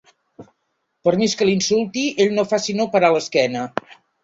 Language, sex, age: Catalan, female, 60-69